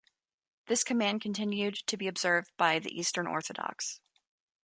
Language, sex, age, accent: English, female, 30-39, United States English